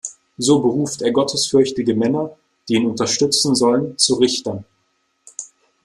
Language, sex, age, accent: German, male, 19-29, Deutschland Deutsch